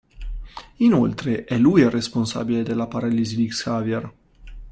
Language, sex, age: Italian, male, 19-29